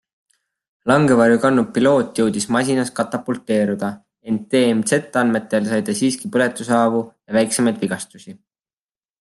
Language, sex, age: Estonian, male, 19-29